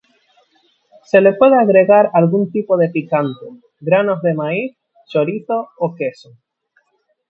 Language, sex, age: Spanish, male, 19-29